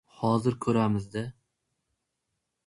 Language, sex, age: Uzbek, male, 19-29